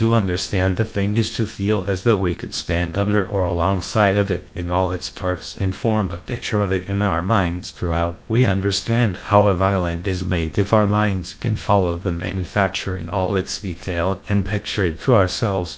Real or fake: fake